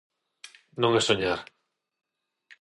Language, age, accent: Galician, 30-39, Central (gheada); Normativo (estándar); Neofalante